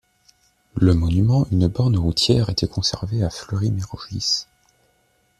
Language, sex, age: French, male, 19-29